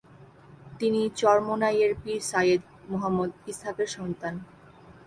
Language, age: Bengali, 19-29